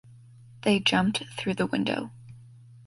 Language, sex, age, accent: English, female, under 19, United States English